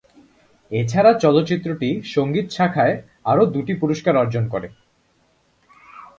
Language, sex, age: Bengali, male, 19-29